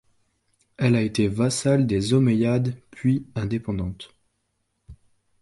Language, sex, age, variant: French, male, 19-29, Français de métropole